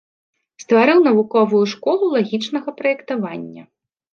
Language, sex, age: Belarusian, female, 30-39